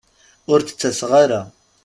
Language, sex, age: Kabyle, male, 30-39